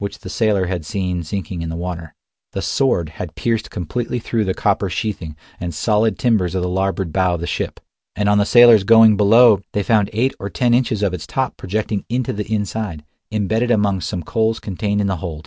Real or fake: real